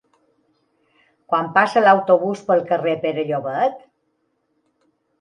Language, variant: Catalan, Balear